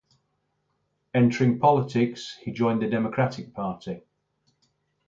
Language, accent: English, England English